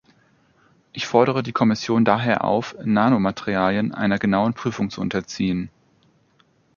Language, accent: German, Deutschland Deutsch